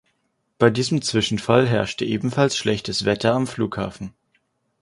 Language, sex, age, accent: German, male, 19-29, Deutschland Deutsch